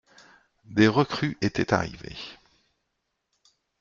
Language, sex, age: French, male, 50-59